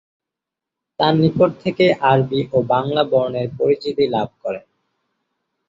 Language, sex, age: Bengali, male, 19-29